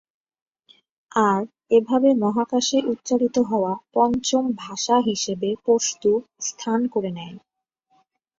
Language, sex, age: Bengali, female, 19-29